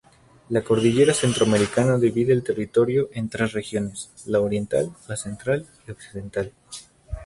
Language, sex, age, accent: Spanish, male, 19-29, México